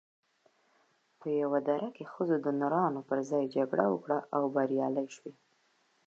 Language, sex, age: Pashto, female, 19-29